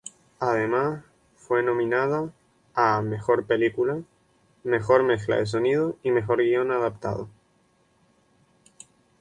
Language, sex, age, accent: Spanish, male, 19-29, España: Islas Canarias